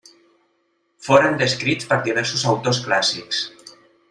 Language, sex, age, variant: Catalan, male, 50-59, Central